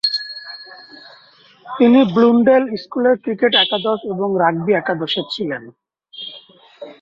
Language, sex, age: Bengali, male, 30-39